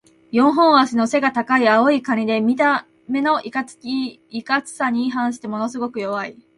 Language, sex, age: Japanese, female, 19-29